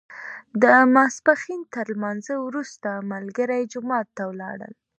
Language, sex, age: Pashto, female, 19-29